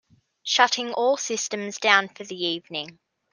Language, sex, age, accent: English, male, under 19, Australian English